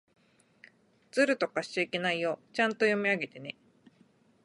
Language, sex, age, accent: Japanese, female, 30-39, 日本人